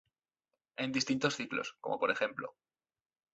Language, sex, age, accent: Spanish, male, 19-29, España: Norte peninsular (Asturias, Castilla y León, Cantabria, País Vasco, Navarra, Aragón, La Rioja, Guadalajara, Cuenca)